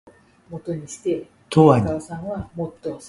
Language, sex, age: Japanese, male, 50-59